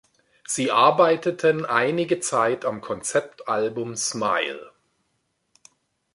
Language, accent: German, Deutschland Deutsch